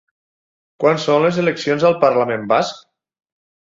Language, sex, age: Catalan, male, 50-59